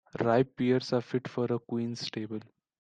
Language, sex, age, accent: English, male, 19-29, India and South Asia (India, Pakistan, Sri Lanka)